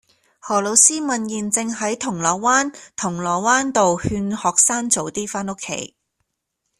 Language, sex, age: Cantonese, female, 40-49